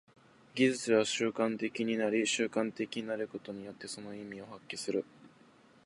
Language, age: Japanese, under 19